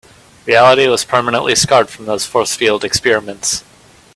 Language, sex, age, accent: English, male, under 19, United States English